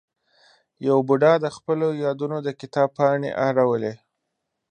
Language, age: Pashto, 19-29